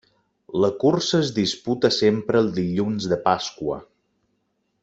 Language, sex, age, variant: Catalan, male, 40-49, Balear